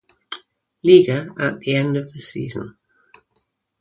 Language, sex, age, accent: English, female, 50-59, England English